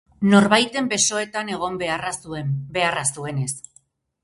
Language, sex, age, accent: Basque, female, 40-49, Erdialdekoa edo Nafarra (Gipuzkoa, Nafarroa)